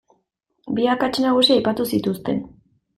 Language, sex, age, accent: Basque, female, 19-29, Erdialdekoa edo Nafarra (Gipuzkoa, Nafarroa)